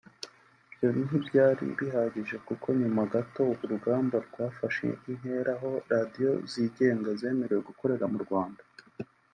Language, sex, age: Kinyarwanda, male, 19-29